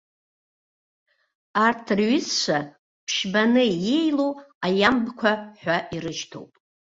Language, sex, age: Abkhazian, female, 60-69